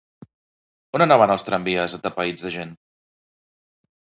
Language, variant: Catalan, Central